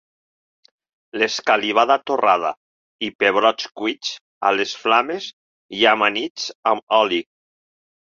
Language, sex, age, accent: Catalan, male, 50-59, valencià